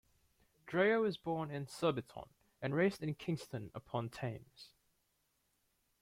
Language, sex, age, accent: English, male, 19-29, Australian English